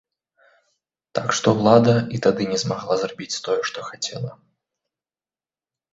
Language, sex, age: Belarusian, male, 30-39